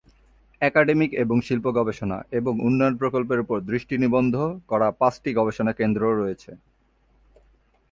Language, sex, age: Bengali, male, 30-39